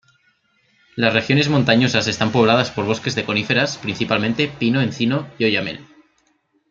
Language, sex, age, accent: Spanish, male, 19-29, España: Norte peninsular (Asturias, Castilla y León, Cantabria, País Vasco, Navarra, Aragón, La Rioja, Guadalajara, Cuenca)